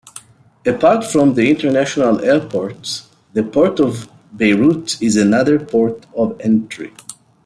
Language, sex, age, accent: English, male, 30-39, United States English